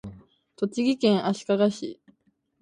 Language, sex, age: Japanese, male, under 19